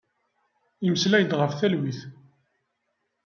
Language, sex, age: Kabyle, male, 30-39